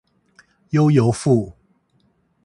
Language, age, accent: Chinese, 50-59, 出生地：臺北市